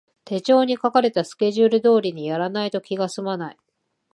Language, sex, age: Japanese, female, 40-49